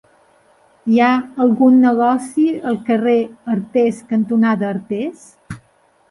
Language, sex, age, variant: Catalan, female, 50-59, Balear